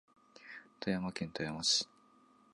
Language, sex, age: Japanese, male, 19-29